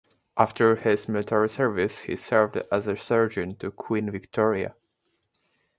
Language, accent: English, United States English